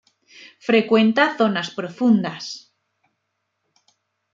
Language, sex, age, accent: Spanish, female, 19-29, España: Norte peninsular (Asturias, Castilla y León, Cantabria, País Vasco, Navarra, Aragón, La Rioja, Guadalajara, Cuenca)